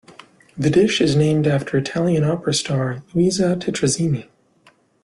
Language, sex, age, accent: English, male, 19-29, Canadian English